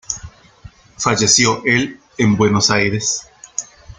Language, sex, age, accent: Spanish, male, 40-49, Andino-Pacífico: Colombia, Perú, Ecuador, oeste de Bolivia y Venezuela andina